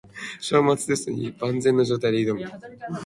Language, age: Japanese, 19-29